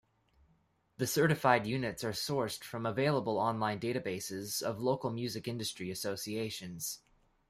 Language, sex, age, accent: English, male, 19-29, Canadian English